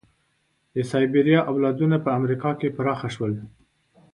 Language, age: Pashto, 30-39